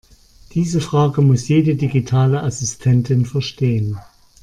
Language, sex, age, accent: German, male, 50-59, Deutschland Deutsch